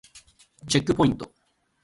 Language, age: Japanese, 19-29